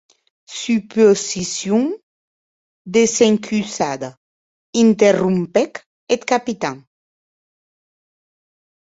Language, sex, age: Occitan, female, 40-49